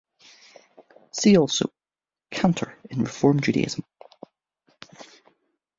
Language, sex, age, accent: English, male, 30-39, Irish English